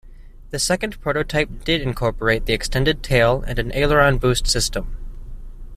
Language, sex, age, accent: English, male, 19-29, United States English